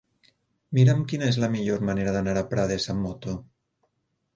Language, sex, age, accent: Catalan, male, 50-59, valencià